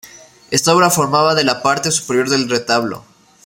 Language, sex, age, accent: Spanish, male, 19-29, Andino-Pacífico: Colombia, Perú, Ecuador, oeste de Bolivia y Venezuela andina